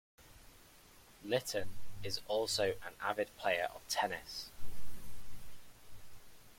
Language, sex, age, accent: English, male, 19-29, England English